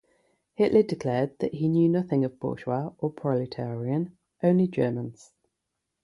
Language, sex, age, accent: English, female, 30-39, England English; yorkshire